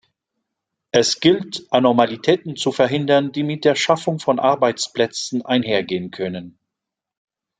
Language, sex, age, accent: German, male, 40-49, Französisch Deutsch